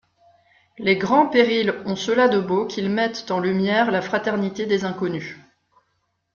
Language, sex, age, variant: French, female, 40-49, Français de métropole